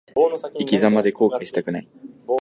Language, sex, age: Japanese, male, 19-29